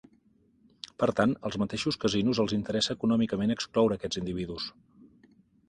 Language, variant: Catalan, Central